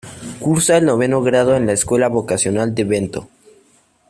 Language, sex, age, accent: Spanish, male, under 19, México